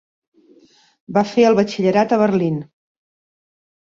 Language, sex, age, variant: Catalan, female, 60-69, Central